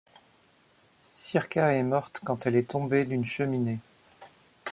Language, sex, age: French, male, 40-49